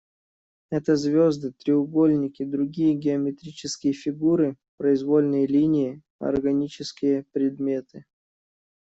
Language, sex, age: Russian, male, 19-29